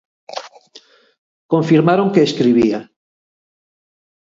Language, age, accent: Galician, 60-69, Atlántico (seseo e gheada)